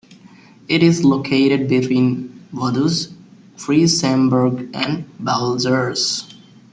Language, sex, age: English, male, 19-29